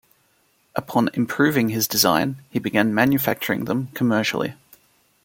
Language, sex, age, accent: English, male, 30-39, Australian English